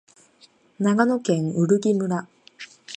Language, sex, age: Japanese, female, 19-29